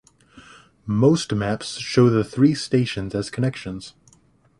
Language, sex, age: English, male, 19-29